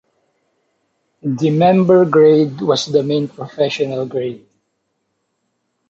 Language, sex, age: English, male, 19-29